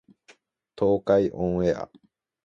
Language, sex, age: Japanese, male, 19-29